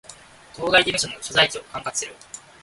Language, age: Japanese, 19-29